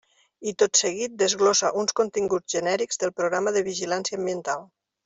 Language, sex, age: Catalan, female, 50-59